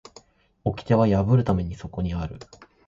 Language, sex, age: Japanese, male, 19-29